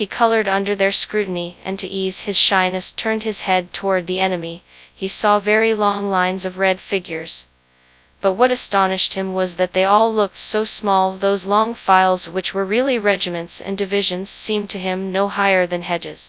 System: TTS, FastPitch